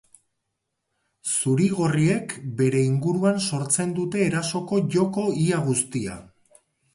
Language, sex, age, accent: Basque, male, 40-49, Erdialdekoa edo Nafarra (Gipuzkoa, Nafarroa)